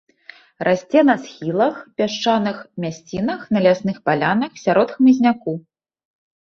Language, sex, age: Belarusian, female, 30-39